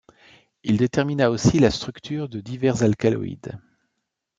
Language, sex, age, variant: French, male, under 19, Français de métropole